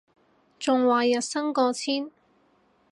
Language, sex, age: Cantonese, female, 30-39